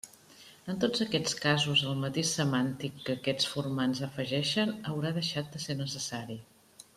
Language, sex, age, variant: Catalan, female, 50-59, Central